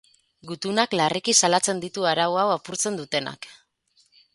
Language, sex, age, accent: Basque, female, 30-39, Mendebalekoa (Araba, Bizkaia, Gipuzkoako mendebaleko herri batzuk)